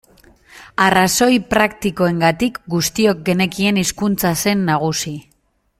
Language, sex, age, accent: Basque, female, 19-29, Mendebalekoa (Araba, Bizkaia, Gipuzkoako mendebaleko herri batzuk)